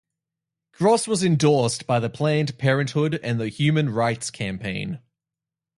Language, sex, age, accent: English, male, 19-29, Australian English